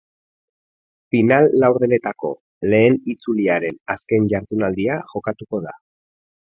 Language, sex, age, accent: Basque, male, 40-49, Erdialdekoa edo Nafarra (Gipuzkoa, Nafarroa)